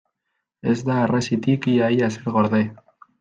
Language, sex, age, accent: Basque, male, 19-29, Mendebalekoa (Araba, Bizkaia, Gipuzkoako mendebaleko herri batzuk)